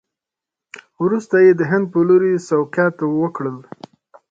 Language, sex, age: Pashto, male, 30-39